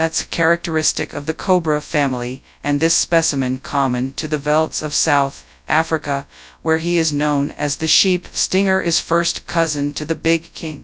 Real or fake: fake